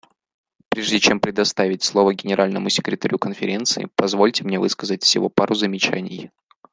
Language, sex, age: Russian, male, 19-29